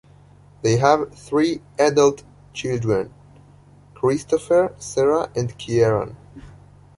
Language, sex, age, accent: English, male, 19-29, United States English